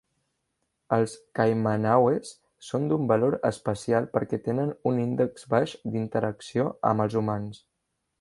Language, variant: Catalan, Central